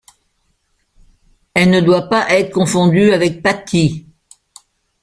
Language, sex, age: French, female, 70-79